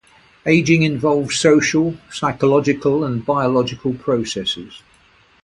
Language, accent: English, England English